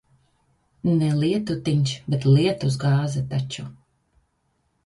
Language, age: Latvian, 30-39